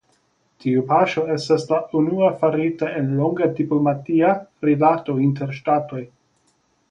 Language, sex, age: Esperanto, male, 30-39